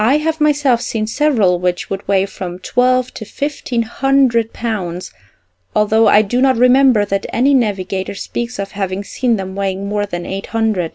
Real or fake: real